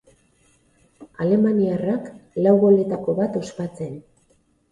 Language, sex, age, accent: Basque, female, 50-59, Erdialdekoa edo Nafarra (Gipuzkoa, Nafarroa)